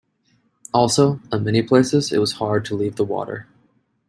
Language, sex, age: English, male, 30-39